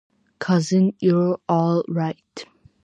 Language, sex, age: English, female, under 19